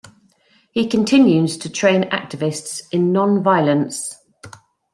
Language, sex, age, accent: English, female, 50-59, England English